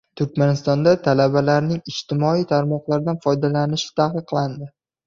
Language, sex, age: Uzbek, male, under 19